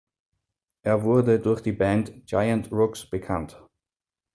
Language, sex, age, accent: German, male, 40-49, Österreichisches Deutsch